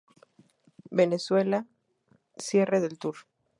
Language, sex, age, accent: Spanish, female, 19-29, México